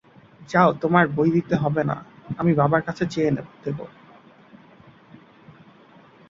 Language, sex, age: Bengali, male, 19-29